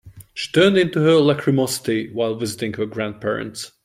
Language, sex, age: English, male, 30-39